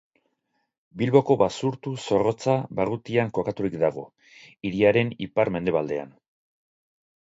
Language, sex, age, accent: Basque, male, 50-59, Mendebalekoa (Araba, Bizkaia, Gipuzkoako mendebaleko herri batzuk)